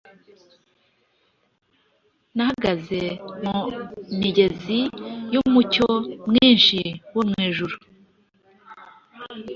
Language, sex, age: Kinyarwanda, female, 30-39